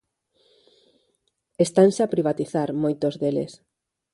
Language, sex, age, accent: Galician, female, 40-49, Normativo (estándar)